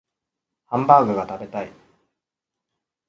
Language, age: Japanese, 19-29